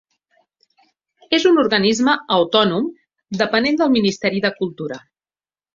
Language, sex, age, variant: Catalan, female, 50-59, Central